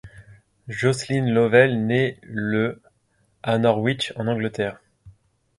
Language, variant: French, Français de métropole